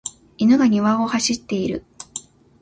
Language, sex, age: Japanese, female, 19-29